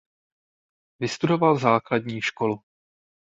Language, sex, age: Czech, male, 30-39